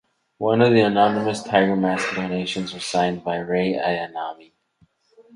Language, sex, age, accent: English, male, 19-29, United States English